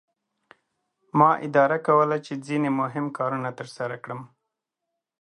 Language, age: Pashto, 30-39